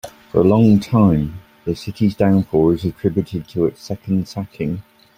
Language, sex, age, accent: English, male, 50-59, England English